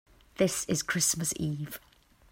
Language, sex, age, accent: English, female, 30-39, England English